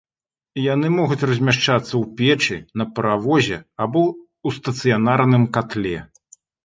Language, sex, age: Belarusian, male, 40-49